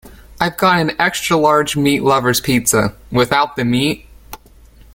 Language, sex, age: English, male, 19-29